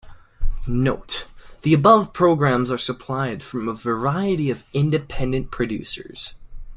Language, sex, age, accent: English, male, under 19, United States English